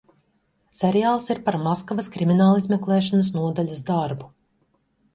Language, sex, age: Latvian, female, 30-39